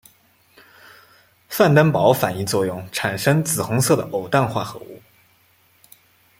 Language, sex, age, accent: Chinese, male, 19-29, 出生地：湖北省